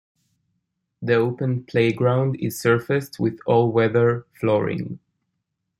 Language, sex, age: English, male, 19-29